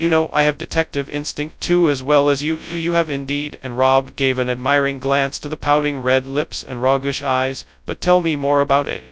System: TTS, FastPitch